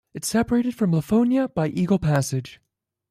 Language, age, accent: English, 19-29, United States English